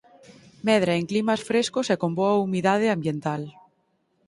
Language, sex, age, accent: Galician, female, 19-29, Oriental (común en zona oriental)